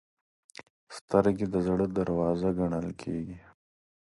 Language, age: Pashto, 19-29